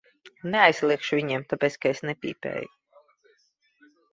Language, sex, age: Latvian, female, 30-39